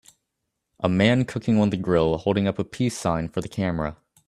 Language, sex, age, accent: English, male, 19-29, United States English